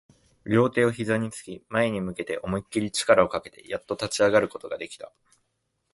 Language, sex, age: Japanese, male, 19-29